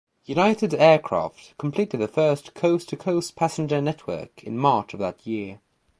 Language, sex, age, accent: English, male, under 19, England English